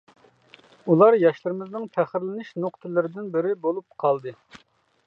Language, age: Uyghur, 40-49